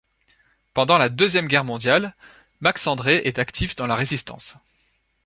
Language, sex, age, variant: French, male, 30-39, Français de métropole